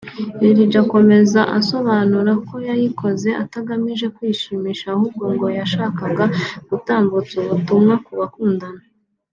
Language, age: Kinyarwanda, 19-29